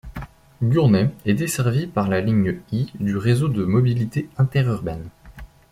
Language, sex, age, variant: French, male, 19-29, Français de métropole